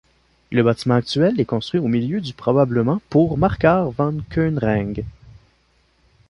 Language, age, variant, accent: French, 19-29, Français d'Amérique du Nord, Français du Canada